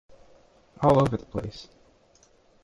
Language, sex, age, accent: English, male, 19-29, United States English